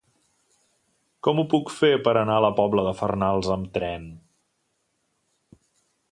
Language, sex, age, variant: Catalan, male, 50-59, Central